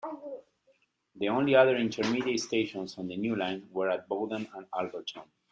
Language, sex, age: English, male, 30-39